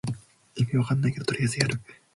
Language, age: Japanese, 19-29